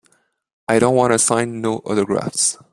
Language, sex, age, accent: English, male, 19-29, Canadian English